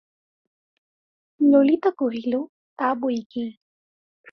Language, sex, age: Bengali, female, 19-29